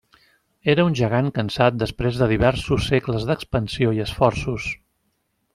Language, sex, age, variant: Catalan, male, 50-59, Central